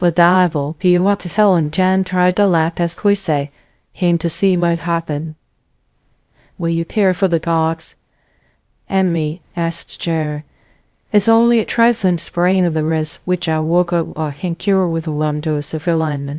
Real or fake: fake